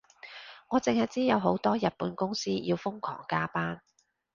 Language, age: Cantonese, 30-39